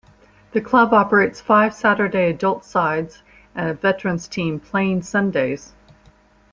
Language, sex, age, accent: English, female, 50-59, United States English